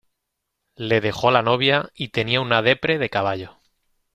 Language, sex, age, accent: Spanish, male, 30-39, España: Centro-Sur peninsular (Madrid, Toledo, Castilla-La Mancha)